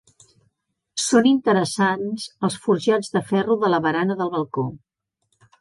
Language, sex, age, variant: Catalan, female, 50-59, Central